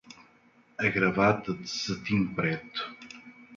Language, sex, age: Portuguese, male, 50-59